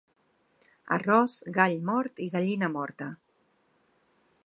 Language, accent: Catalan, aprenent (recent, des del castellà)